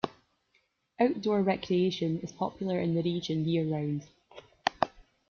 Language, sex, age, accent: English, female, 19-29, Scottish English